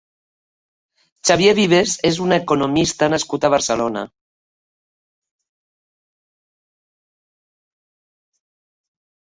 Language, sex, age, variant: Catalan, female, 50-59, Septentrional